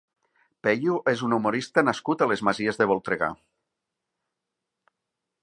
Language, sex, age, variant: Catalan, male, 40-49, Nord-Occidental